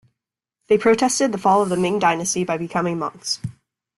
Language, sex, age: English, female, under 19